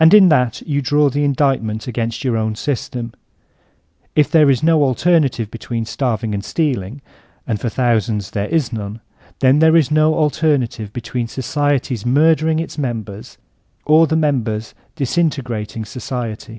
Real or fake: real